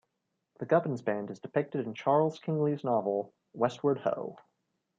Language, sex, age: English, male, 19-29